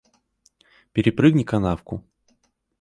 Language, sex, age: Russian, male, 30-39